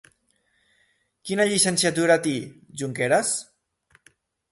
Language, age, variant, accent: Catalan, 30-39, Tortosí, valencià